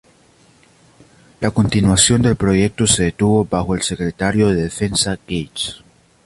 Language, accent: Spanish, Andino-Pacífico: Colombia, Perú, Ecuador, oeste de Bolivia y Venezuela andina